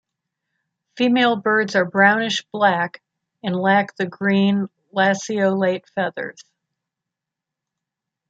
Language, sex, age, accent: English, female, 60-69, United States English